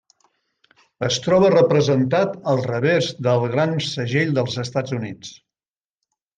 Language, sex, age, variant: Catalan, male, 70-79, Central